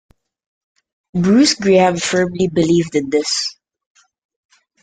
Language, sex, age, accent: English, male, under 19, Filipino